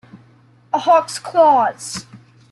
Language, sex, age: English, male, under 19